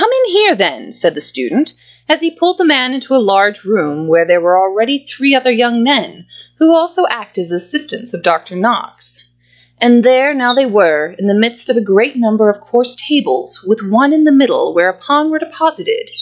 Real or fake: real